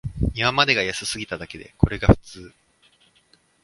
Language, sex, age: Japanese, male, 19-29